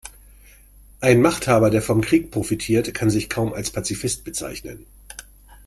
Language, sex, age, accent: German, male, 50-59, Deutschland Deutsch